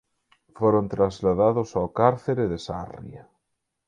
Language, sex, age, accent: Galician, male, 30-39, Atlántico (seseo e gheada)